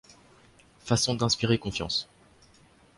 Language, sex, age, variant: French, male, under 19, Français de métropole